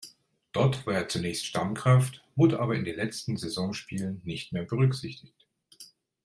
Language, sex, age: German, male, 50-59